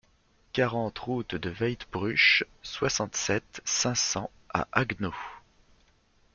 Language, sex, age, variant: French, male, 40-49, Français de métropole